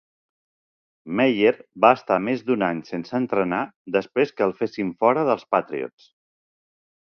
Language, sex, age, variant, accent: Catalan, male, 40-49, Central, central